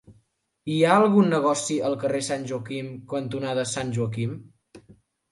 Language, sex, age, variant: Catalan, male, under 19, Central